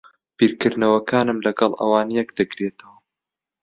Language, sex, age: Central Kurdish, male, under 19